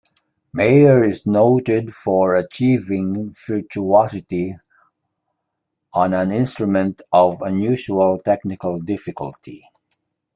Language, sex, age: English, male, 70-79